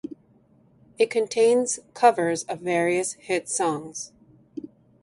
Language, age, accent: English, 40-49, United States English